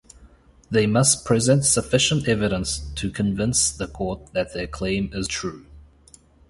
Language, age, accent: English, 19-29, New Zealand English